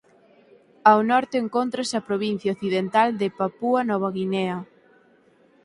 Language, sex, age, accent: Galician, female, 19-29, Atlántico (seseo e gheada)